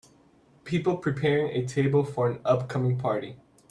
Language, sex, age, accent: English, male, 30-39, United States English